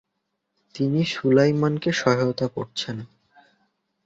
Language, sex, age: Bengali, male, 19-29